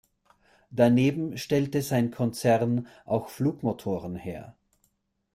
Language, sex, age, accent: German, male, 40-49, Österreichisches Deutsch